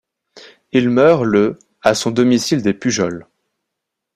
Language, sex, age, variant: French, male, 19-29, Français de métropole